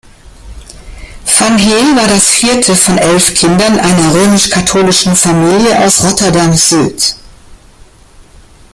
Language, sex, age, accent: German, female, 60-69, Deutschland Deutsch